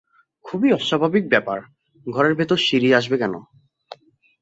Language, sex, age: Bengali, male, 19-29